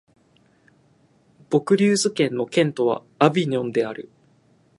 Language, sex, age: Japanese, male, 19-29